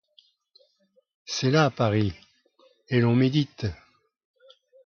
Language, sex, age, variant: French, male, 80-89, Français de métropole